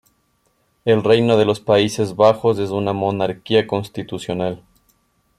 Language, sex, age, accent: Spanish, male, 30-39, Andino-Pacífico: Colombia, Perú, Ecuador, oeste de Bolivia y Venezuela andina